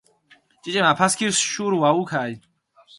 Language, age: Mingrelian, 19-29